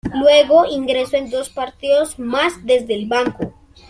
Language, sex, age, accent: Spanish, male, 30-39, Andino-Pacífico: Colombia, Perú, Ecuador, oeste de Bolivia y Venezuela andina